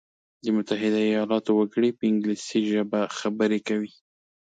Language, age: Pashto, 30-39